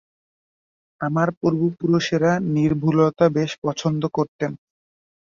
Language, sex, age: Bengali, male, 19-29